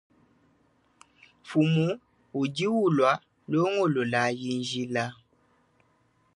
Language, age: Luba-Lulua, 19-29